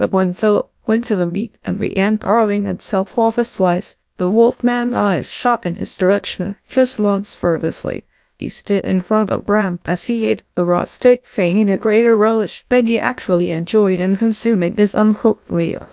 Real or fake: fake